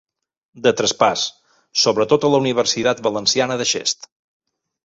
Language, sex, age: Catalan, male, 50-59